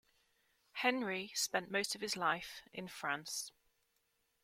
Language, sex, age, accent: English, female, 40-49, England English